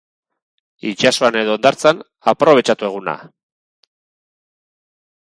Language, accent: Basque, Erdialdekoa edo Nafarra (Gipuzkoa, Nafarroa)